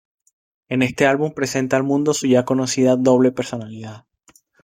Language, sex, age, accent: Spanish, male, 30-39, Caribe: Cuba, Venezuela, Puerto Rico, República Dominicana, Panamá, Colombia caribeña, México caribeño, Costa del golfo de México